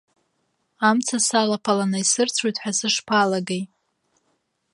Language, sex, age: Abkhazian, female, 19-29